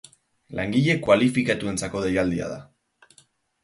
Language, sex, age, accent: Basque, male, 30-39, Mendebalekoa (Araba, Bizkaia, Gipuzkoako mendebaleko herri batzuk)